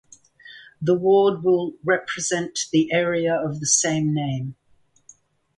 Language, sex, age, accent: English, female, 70-79, England English